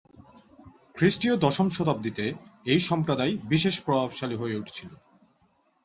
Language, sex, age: Bengali, male, 19-29